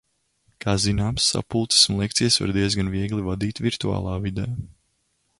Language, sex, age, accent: Latvian, male, 19-29, Vidzemes